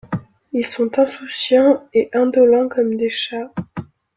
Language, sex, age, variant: French, female, 19-29, Français de métropole